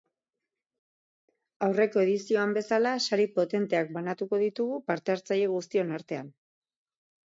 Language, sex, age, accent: Basque, female, 40-49, Erdialdekoa edo Nafarra (Gipuzkoa, Nafarroa)